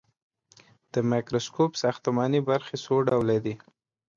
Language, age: Pashto, 19-29